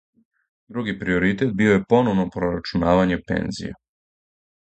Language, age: Serbian, 19-29